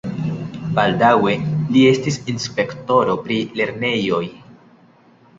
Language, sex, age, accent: Esperanto, male, 19-29, Internacia